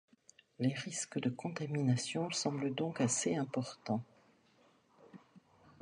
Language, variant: French, Français de métropole